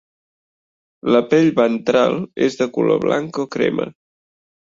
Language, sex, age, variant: Catalan, male, 19-29, Central